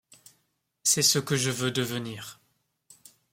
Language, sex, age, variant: French, male, 19-29, Français de métropole